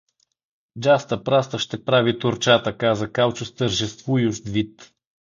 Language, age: Bulgarian, 60-69